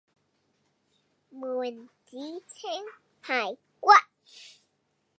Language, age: Cantonese, 30-39